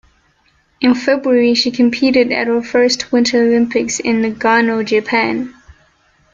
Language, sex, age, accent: English, female, 19-29, United States English